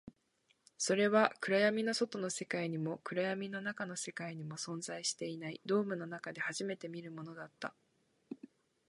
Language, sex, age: Japanese, female, under 19